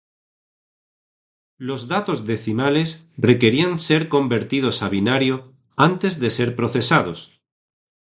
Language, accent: Spanish, España: Sur peninsular (Andalucia, Extremadura, Murcia)